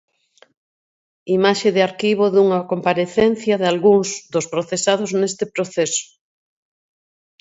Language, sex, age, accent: Galician, female, 50-59, Normativo (estándar)